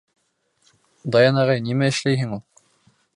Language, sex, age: Bashkir, male, 19-29